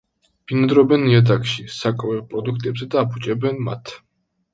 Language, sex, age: Georgian, male, 19-29